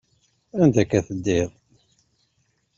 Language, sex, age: Kabyle, male, 50-59